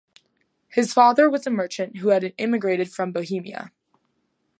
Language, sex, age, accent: English, female, under 19, United States English